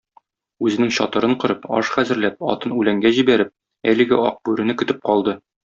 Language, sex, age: Tatar, male, 30-39